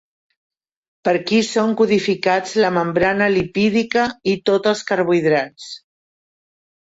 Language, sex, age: Catalan, female, 60-69